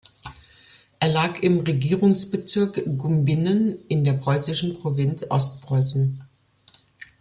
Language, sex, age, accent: German, female, 50-59, Deutschland Deutsch